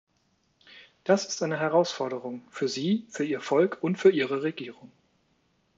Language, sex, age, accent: German, male, 40-49, Deutschland Deutsch